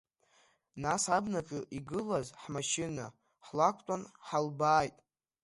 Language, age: Abkhazian, under 19